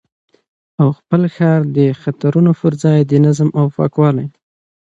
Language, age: Pashto, 19-29